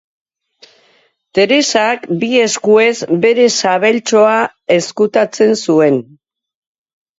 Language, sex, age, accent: Basque, female, 70-79, Erdialdekoa edo Nafarra (Gipuzkoa, Nafarroa)